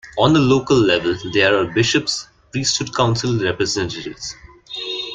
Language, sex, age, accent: English, male, 19-29, India and South Asia (India, Pakistan, Sri Lanka)